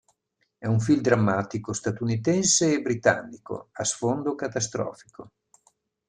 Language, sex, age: Italian, male, 60-69